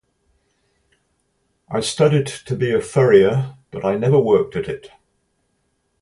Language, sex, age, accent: English, male, 60-69, England English